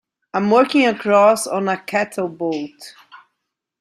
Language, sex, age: English, female, 40-49